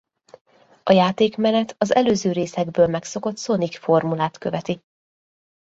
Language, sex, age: Hungarian, female, 30-39